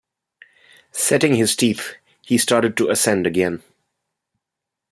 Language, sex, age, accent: English, male, 19-29, India and South Asia (India, Pakistan, Sri Lanka)